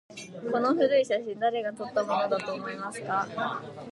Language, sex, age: Japanese, female, 19-29